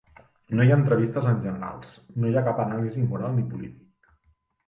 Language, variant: Catalan, Central